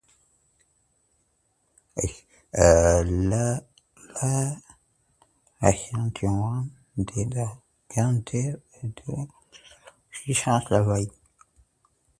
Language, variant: French, Français d'Afrique subsaharienne et des îles africaines